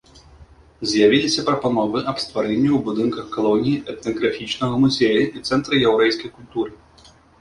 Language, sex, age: Belarusian, male, 19-29